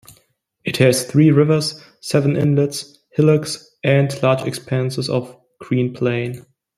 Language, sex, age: English, male, 19-29